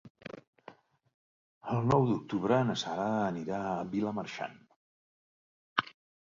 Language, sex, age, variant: Catalan, male, 50-59, Central